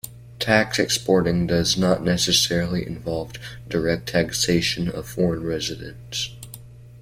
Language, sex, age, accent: English, male, under 19, United States English